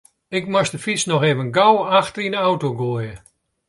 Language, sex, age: Western Frisian, male, 70-79